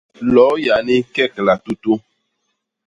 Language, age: Basaa, 40-49